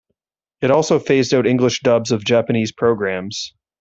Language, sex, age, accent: English, male, 30-39, Canadian English